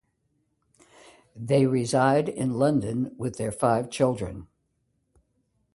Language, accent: English, United States English